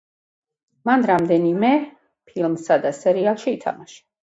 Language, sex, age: Georgian, female, 50-59